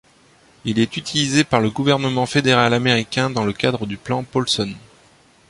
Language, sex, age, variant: French, male, 30-39, Français de métropole